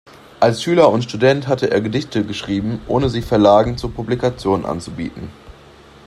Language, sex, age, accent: German, male, 19-29, Deutschland Deutsch